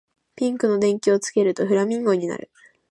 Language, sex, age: Japanese, female, under 19